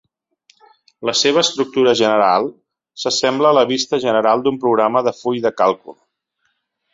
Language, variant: Catalan, Central